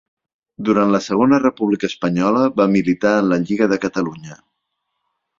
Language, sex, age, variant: Catalan, male, 40-49, Central